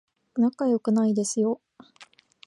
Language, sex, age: Japanese, female, 19-29